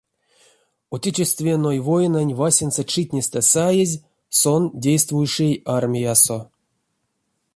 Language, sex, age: Erzya, male, 30-39